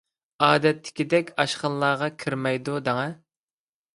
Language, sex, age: Uyghur, male, 30-39